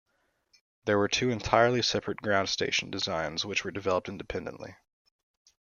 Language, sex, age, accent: English, male, under 19, United States English